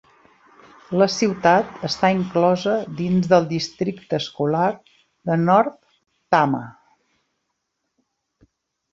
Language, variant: Catalan, Central